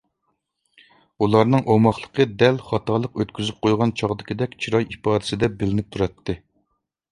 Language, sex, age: Uyghur, male, 40-49